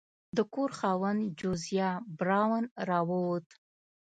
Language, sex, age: Pashto, female, 30-39